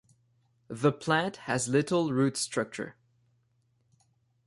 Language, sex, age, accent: English, male, 19-29, Canadian English